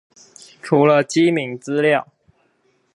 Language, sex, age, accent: Chinese, male, 19-29, 出生地：臺北市; 出生地：新北市